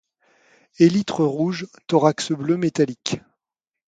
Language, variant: French, Français de métropole